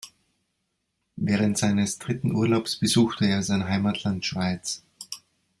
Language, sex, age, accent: German, male, 40-49, Österreichisches Deutsch